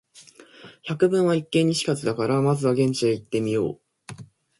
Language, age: Japanese, 19-29